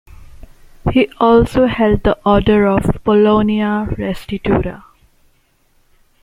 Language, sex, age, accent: English, female, 19-29, India and South Asia (India, Pakistan, Sri Lanka)